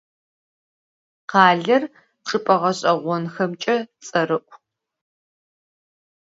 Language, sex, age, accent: Adyghe, female, 40-49, Кıэмгуй (Çemguy)